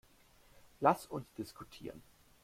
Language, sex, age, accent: German, male, 19-29, Deutschland Deutsch